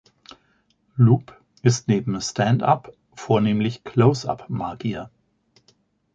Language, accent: German, Deutschland Deutsch